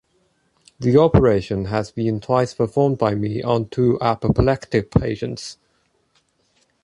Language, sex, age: English, male, 19-29